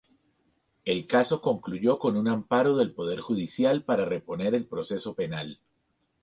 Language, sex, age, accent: Spanish, male, 40-49, Andino-Pacífico: Colombia, Perú, Ecuador, oeste de Bolivia y Venezuela andina